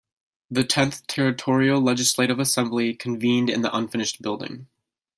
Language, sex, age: English, male, 19-29